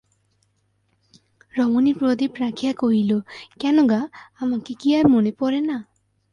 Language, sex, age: Bengali, female, 19-29